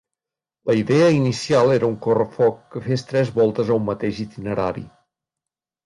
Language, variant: Catalan, Nord-Occidental